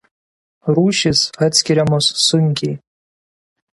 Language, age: Lithuanian, 19-29